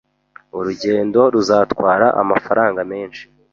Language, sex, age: Kinyarwanda, male, 19-29